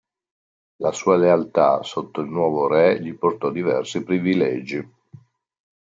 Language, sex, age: Italian, male, 50-59